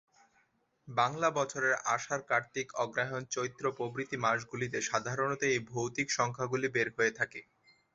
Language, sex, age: Bengali, male, 19-29